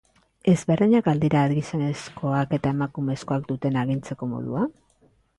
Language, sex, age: Basque, female, 40-49